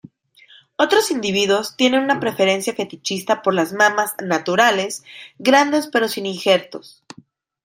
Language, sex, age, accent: Spanish, female, 30-39, México